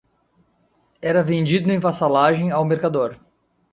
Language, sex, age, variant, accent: Portuguese, male, 30-39, Portuguese (Brasil), Gaucho